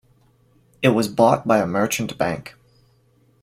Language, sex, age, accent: English, male, 19-29, Canadian English